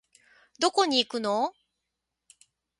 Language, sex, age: Japanese, female, 60-69